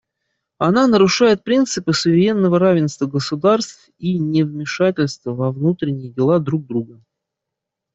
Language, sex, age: Russian, male, 30-39